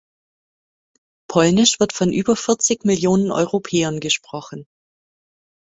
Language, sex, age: German, female, 30-39